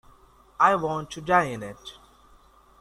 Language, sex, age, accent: English, male, under 19, India and South Asia (India, Pakistan, Sri Lanka)